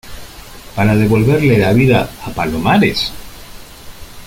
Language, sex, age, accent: Spanish, male, 50-59, Rioplatense: Argentina, Uruguay, este de Bolivia, Paraguay